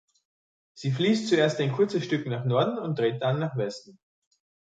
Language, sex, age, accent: German, male, 30-39, Österreichisches Deutsch